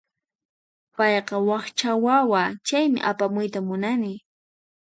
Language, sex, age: Puno Quechua, female, 19-29